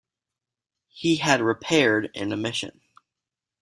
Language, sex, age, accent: English, male, under 19, United States English